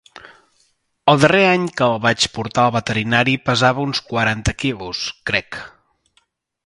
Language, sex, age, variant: Catalan, male, 50-59, Central